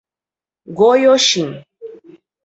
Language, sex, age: Portuguese, female, 40-49